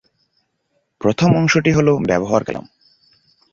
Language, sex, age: Bengali, male, 19-29